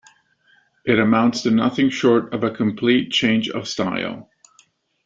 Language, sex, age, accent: English, male, 40-49, United States English